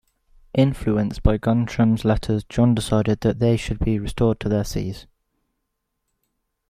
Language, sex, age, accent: English, male, under 19, England English